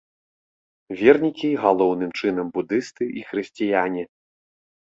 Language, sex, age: Belarusian, male, 19-29